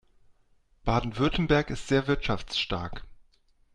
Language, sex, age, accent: German, male, 40-49, Deutschland Deutsch